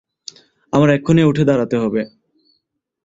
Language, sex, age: Bengali, male, 19-29